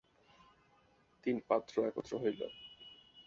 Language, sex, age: Bengali, male, 19-29